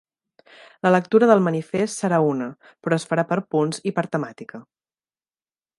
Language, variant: Catalan, Central